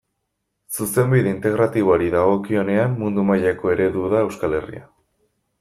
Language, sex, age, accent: Basque, male, 19-29, Erdialdekoa edo Nafarra (Gipuzkoa, Nafarroa)